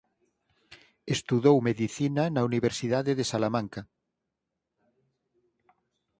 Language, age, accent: Galician, 50-59, Normativo (estándar)